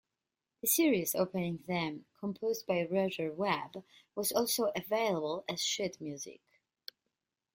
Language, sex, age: English, female, 40-49